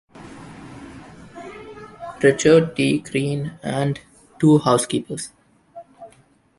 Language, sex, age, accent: English, male, under 19, India and South Asia (India, Pakistan, Sri Lanka)